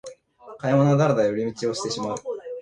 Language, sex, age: Japanese, male, 19-29